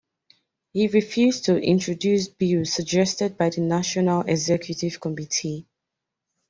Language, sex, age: English, female, 19-29